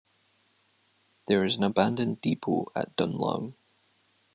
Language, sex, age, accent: English, male, 19-29, Scottish English